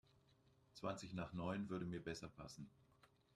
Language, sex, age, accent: German, male, 60-69, Deutschland Deutsch